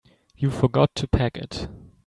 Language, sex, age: English, male, 19-29